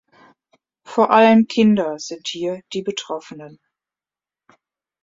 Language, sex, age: German, female, 50-59